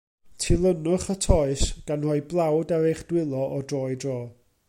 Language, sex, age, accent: Welsh, male, 40-49, Y Deyrnas Unedig Cymraeg